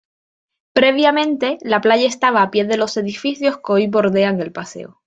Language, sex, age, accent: Spanish, female, 19-29, España: Norte peninsular (Asturias, Castilla y León, Cantabria, País Vasco, Navarra, Aragón, La Rioja, Guadalajara, Cuenca)